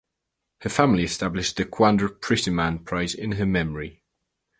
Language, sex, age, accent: English, male, under 19, England English